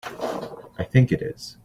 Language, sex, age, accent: English, male, 19-29, Canadian English